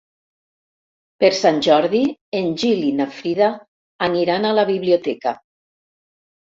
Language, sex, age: Catalan, female, 60-69